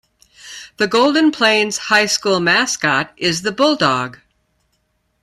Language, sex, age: English, female, 50-59